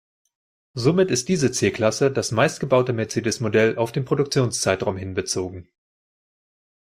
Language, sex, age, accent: German, male, 30-39, Deutschland Deutsch